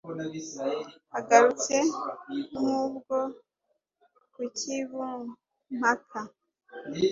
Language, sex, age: Kinyarwanda, male, under 19